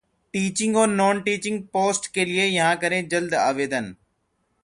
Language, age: Hindi, 30-39